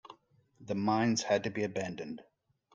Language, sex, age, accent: English, male, 40-49, United States English